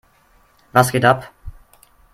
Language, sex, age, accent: German, male, under 19, Deutschland Deutsch